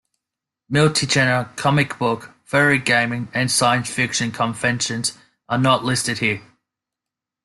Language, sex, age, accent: English, male, 19-29, Australian English